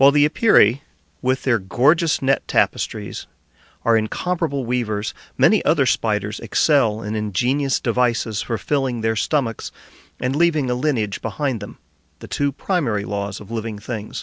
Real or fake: real